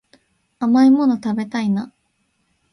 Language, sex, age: Japanese, female, under 19